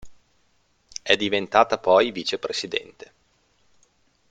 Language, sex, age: Italian, male, 30-39